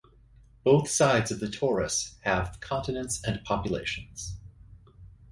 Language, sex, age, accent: English, male, 50-59, United States English